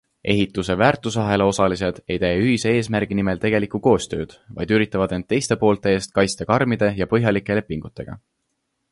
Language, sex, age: Estonian, male, 19-29